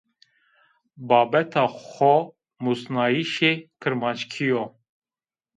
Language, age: Zaza, 30-39